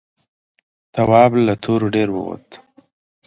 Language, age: Pashto, 19-29